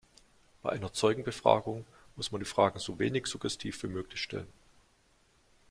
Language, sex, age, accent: German, male, 50-59, Deutschland Deutsch